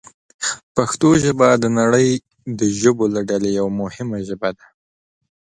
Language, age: Pashto, 19-29